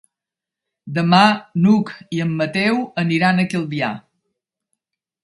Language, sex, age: Catalan, female, 70-79